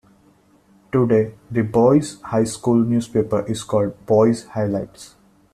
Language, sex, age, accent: English, male, 19-29, India and South Asia (India, Pakistan, Sri Lanka)